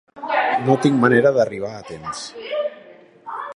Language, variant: Catalan, Central